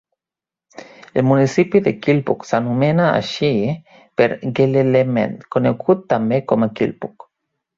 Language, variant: Catalan, Central